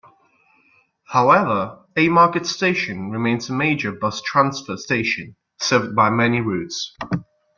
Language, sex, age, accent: English, male, 19-29, United States English